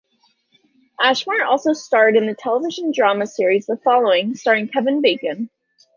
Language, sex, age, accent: English, female, 19-29, United States English